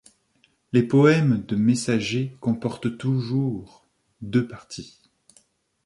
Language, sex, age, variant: French, male, 30-39, Français de métropole